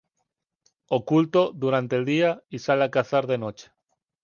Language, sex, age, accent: Spanish, male, 19-29, España: Islas Canarias